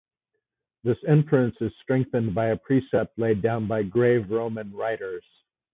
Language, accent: English, United States English; West Coast